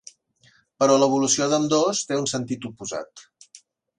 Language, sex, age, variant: Catalan, male, 30-39, Central